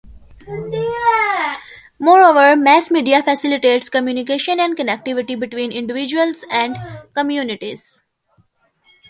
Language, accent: English, India and South Asia (India, Pakistan, Sri Lanka)